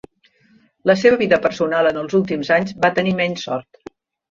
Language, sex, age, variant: Catalan, female, 60-69, Central